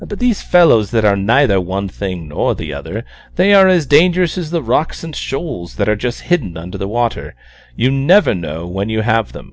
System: none